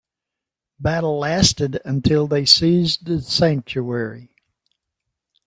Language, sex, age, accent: English, male, 90+, United States English